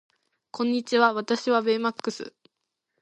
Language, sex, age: Japanese, female, 19-29